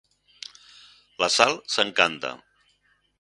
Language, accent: Catalan, Barcelona